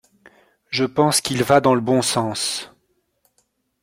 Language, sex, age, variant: French, male, 40-49, Français de métropole